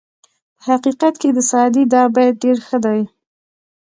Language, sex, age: Pashto, female, 30-39